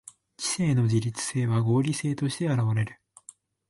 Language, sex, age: Japanese, male, 19-29